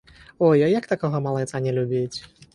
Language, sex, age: Belarusian, male, 19-29